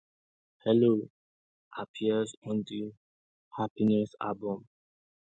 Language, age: English, 19-29